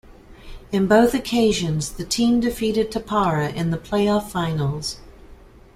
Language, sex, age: English, female, 40-49